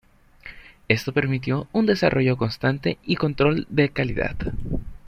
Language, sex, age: Spanish, male, under 19